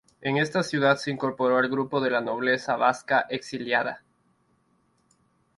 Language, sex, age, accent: Spanish, male, 19-29, Andino-Pacífico: Colombia, Perú, Ecuador, oeste de Bolivia y Venezuela andina